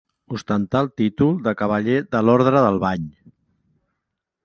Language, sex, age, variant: Catalan, male, 50-59, Central